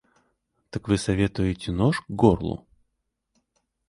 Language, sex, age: Russian, male, 30-39